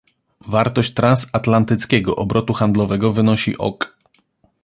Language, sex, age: Polish, male, 30-39